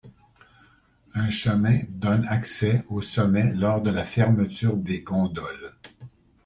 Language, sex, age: French, male, 60-69